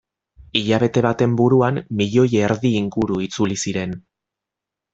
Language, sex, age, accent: Basque, male, 30-39, Mendebalekoa (Araba, Bizkaia, Gipuzkoako mendebaleko herri batzuk)